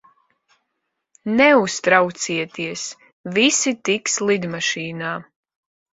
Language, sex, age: Latvian, female, under 19